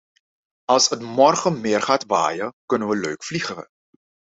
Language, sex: Dutch, male